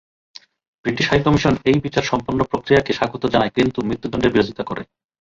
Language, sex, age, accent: Bengali, male, 40-49, প্রমিত